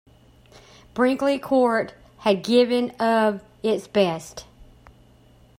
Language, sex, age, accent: English, female, 40-49, United States English